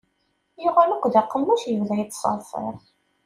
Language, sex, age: Kabyle, female, 19-29